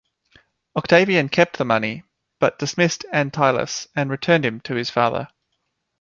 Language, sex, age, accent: English, male, 30-39, Australian English